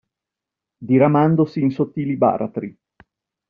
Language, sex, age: Italian, male, 50-59